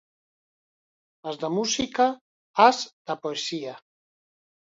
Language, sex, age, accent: Galician, male, 50-59, Normativo (estándar)